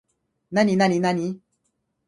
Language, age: Japanese, 19-29